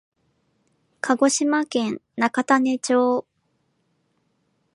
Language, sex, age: Japanese, female, 19-29